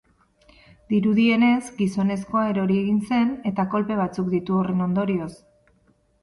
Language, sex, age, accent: Basque, female, 40-49, Erdialdekoa edo Nafarra (Gipuzkoa, Nafarroa)